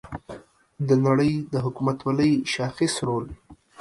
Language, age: Pashto, 19-29